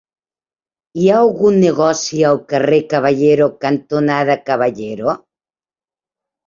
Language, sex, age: Catalan, female, 60-69